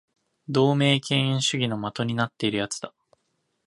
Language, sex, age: Japanese, male, 19-29